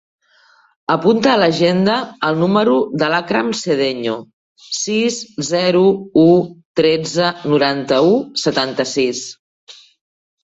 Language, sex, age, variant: Catalan, female, 40-49, Central